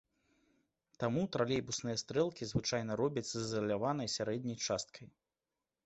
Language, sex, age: Belarusian, male, 30-39